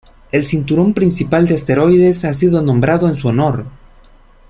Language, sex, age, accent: Spanish, male, 19-29, América central